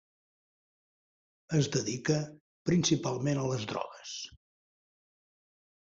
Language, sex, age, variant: Catalan, male, 60-69, Central